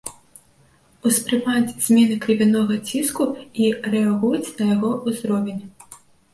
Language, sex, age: Belarusian, female, 19-29